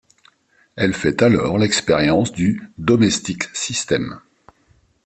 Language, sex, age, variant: French, male, 50-59, Français de métropole